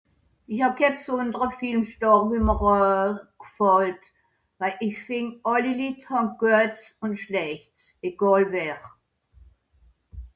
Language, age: French, 70-79